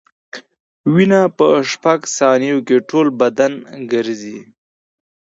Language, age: Pashto, 19-29